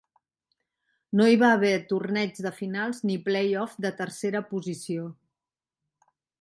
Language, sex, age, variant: Catalan, female, 60-69, Central